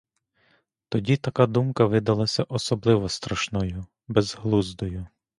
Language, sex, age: Ukrainian, male, 19-29